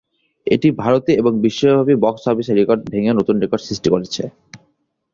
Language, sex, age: Bengali, male, under 19